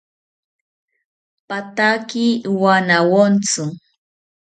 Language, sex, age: South Ucayali Ashéninka, female, 40-49